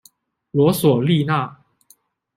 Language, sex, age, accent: Chinese, male, 19-29, 出生地：江苏省